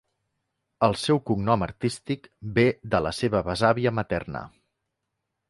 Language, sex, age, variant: Catalan, male, 40-49, Central